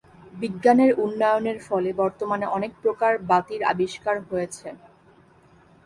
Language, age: Bengali, 19-29